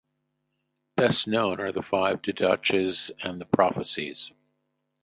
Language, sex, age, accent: English, male, 60-69, United States English